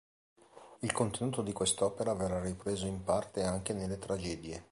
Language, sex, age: Italian, male, 40-49